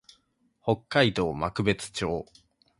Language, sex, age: Japanese, male, 19-29